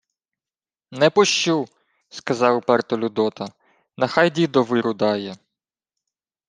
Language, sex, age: Ukrainian, male, 19-29